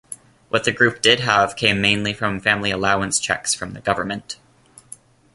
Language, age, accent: English, 19-29, Canadian English